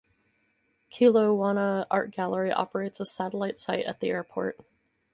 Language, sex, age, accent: English, female, 30-39, United States English